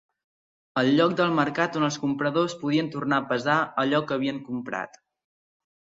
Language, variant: Catalan, Central